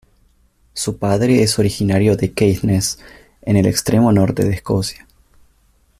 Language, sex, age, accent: Spanish, male, 19-29, Rioplatense: Argentina, Uruguay, este de Bolivia, Paraguay